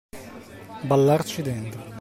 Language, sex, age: Italian, male, 40-49